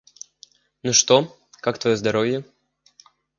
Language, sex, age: Russian, male, 19-29